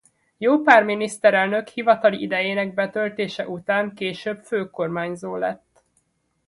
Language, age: Hungarian, 30-39